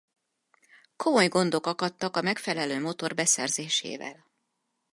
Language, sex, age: Hungarian, female, 50-59